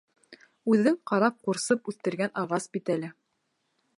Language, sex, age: Bashkir, female, 19-29